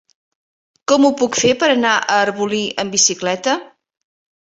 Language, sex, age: Catalan, female, 60-69